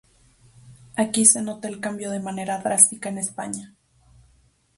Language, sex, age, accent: Spanish, female, 19-29, México